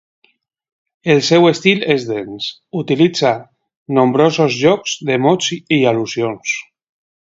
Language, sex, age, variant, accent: Catalan, male, 40-49, Alacantí, valencià